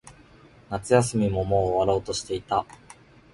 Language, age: Japanese, 19-29